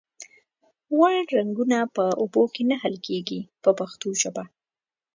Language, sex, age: Pashto, female, 19-29